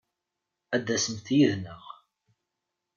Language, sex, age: Kabyle, male, 19-29